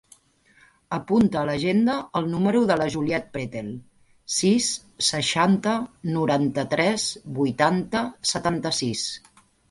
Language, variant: Catalan, Central